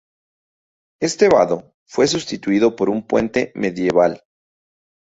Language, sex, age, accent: Spanish, male, 19-29, México